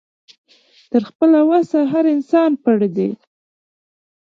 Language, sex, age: Pashto, female, 19-29